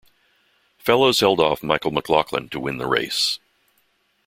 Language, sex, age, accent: English, male, 60-69, United States English